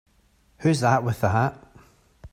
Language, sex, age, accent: English, male, 30-39, Scottish English